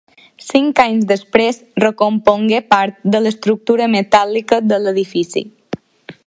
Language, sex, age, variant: Catalan, female, under 19, Balear